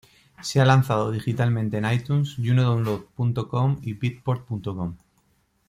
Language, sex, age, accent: Spanish, male, 40-49, España: Norte peninsular (Asturias, Castilla y León, Cantabria, País Vasco, Navarra, Aragón, La Rioja, Guadalajara, Cuenca)